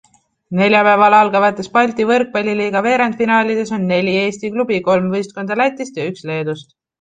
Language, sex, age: Estonian, female, 19-29